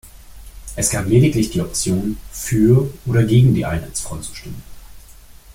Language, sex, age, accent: German, male, 30-39, Deutschland Deutsch